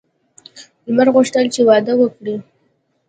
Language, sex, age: Pashto, female, under 19